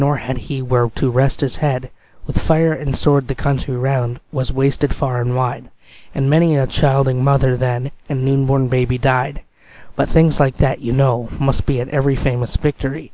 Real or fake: real